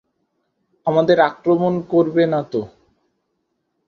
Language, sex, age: Bengali, male, 19-29